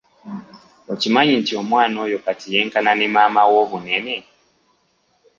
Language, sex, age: Ganda, male, 19-29